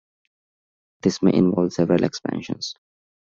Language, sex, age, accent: English, male, 19-29, India and South Asia (India, Pakistan, Sri Lanka)